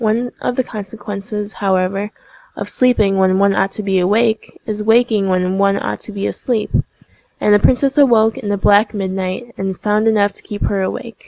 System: none